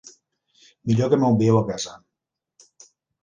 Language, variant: Catalan, Central